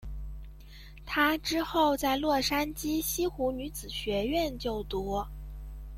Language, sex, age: Chinese, female, under 19